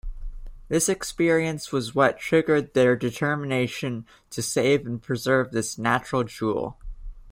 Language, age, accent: English, 19-29, United States English